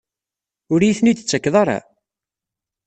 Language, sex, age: Kabyle, male, 30-39